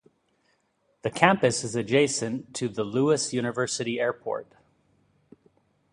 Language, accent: English, United States English